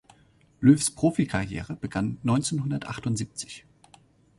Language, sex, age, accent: German, male, 30-39, Deutschland Deutsch